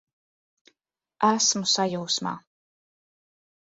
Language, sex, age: Latvian, female, 40-49